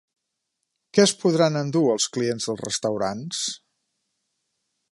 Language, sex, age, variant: Catalan, male, 50-59, Central